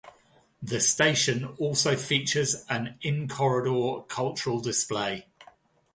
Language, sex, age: English, male, 40-49